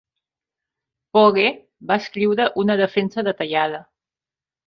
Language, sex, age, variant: Catalan, female, 40-49, Central